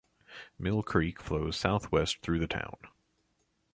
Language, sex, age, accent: English, male, 30-39, United States English